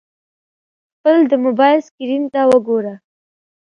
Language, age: Pashto, 30-39